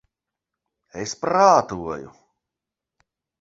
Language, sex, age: Latvian, male, 30-39